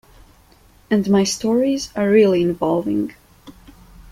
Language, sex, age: English, female, 19-29